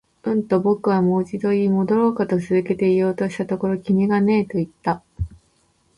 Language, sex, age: Japanese, female, 30-39